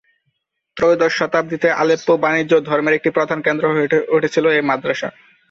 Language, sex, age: Bengali, male, 19-29